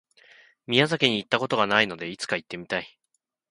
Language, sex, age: Japanese, male, 19-29